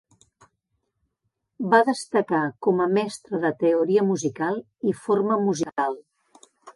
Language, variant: Catalan, Central